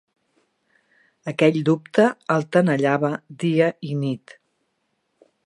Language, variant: Catalan, Central